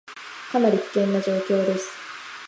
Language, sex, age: Japanese, female, 19-29